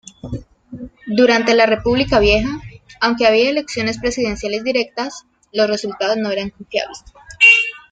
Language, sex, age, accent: Spanish, female, 19-29, Andino-Pacífico: Colombia, Perú, Ecuador, oeste de Bolivia y Venezuela andina